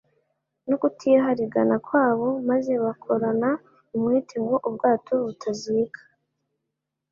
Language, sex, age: Kinyarwanda, female, 19-29